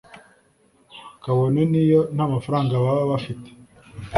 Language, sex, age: Kinyarwanda, male, 19-29